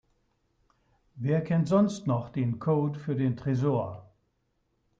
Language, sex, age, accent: German, male, 70-79, Deutschland Deutsch